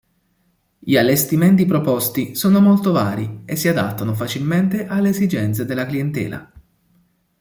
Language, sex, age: Italian, male, 19-29